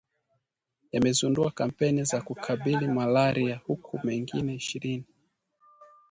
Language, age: Swahili, 19-29